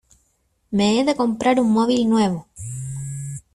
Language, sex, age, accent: Spanish, female, 19-29, Chileno: Chile, Cuyo